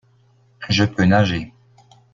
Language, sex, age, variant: French, male, 19-29, Français de métropole